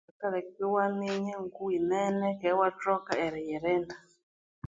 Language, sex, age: Konzo, female, 30-39